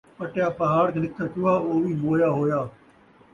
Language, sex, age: Saraiki, male, 50-59